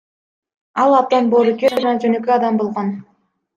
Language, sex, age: Kyrgyz, female, 19-29